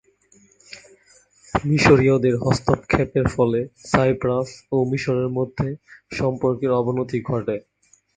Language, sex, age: Bengali, male, 19-29